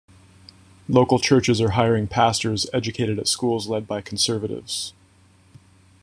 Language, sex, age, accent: English, male, 30-39, United States English